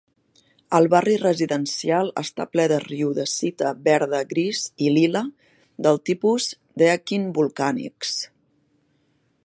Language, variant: Catalan, Central